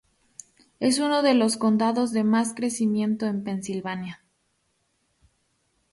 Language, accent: Spanish, México